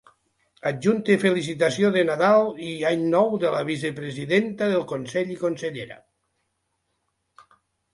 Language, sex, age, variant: Catalan, male, 60-69, Central